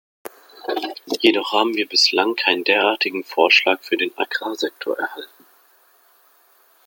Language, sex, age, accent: German, male, 19-29, Deutschland Deutsch